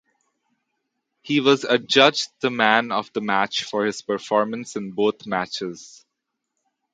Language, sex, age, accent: English, male, 19-29, India and South Asia (India, Pakistan, Sri Lanka)